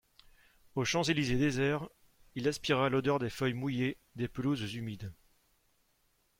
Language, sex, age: French, male, 40-49